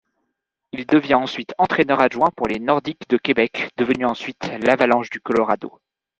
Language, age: French, 19-29